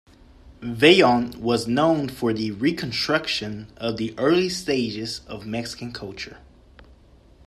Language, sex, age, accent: English, male, 19-29, United States English